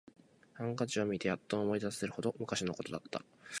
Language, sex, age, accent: Japanese, male, 19-29, 東京